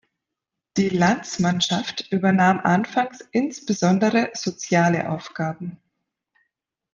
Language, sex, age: German, female, 30-39